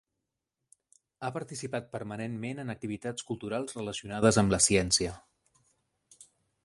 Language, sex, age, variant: Catalan, male, 30-39, Central